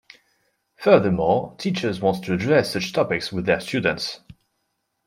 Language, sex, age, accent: English, male, 19-29, United States English